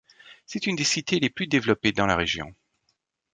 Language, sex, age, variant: French, male, 50-59, Français de métropole